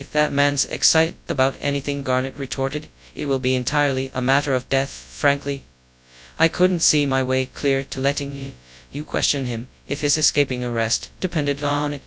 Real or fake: fake